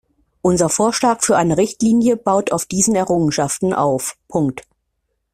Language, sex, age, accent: German, female, 50-59, Deutschland Deutsch